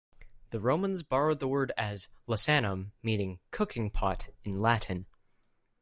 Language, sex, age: English, male, under 19